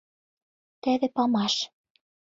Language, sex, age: Mari, female, 19-29